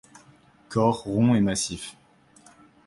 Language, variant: French, Français de métropole